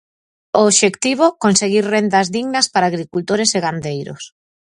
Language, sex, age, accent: Galician, female, 40-49, Normativo (estándar)